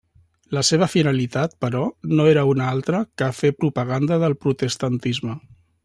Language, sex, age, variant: Catalan, male, 50-59, Central